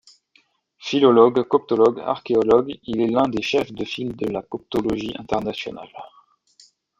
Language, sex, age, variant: French, male, 30-39, Français de métropole